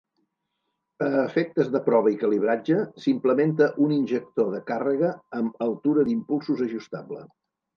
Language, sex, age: Catalan, male, 80-89